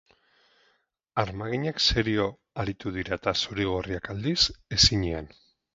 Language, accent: Basque, Mendebalekoa (Araba, Bizkaia, Gipuzkoako mendebaleko herri batzuk)